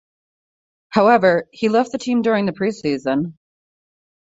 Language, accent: English, United States English